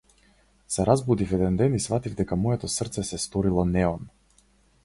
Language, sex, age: Macedonian, male, 19-29